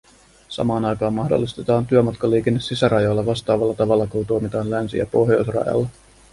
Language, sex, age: Finnish, male, 30-39